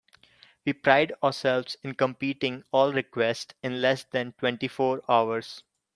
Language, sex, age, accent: English, male, 19-29, India and South Asia (India, Pakistan, Sri Lanka)